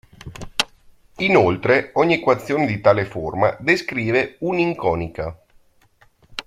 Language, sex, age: Italian, male, 30-39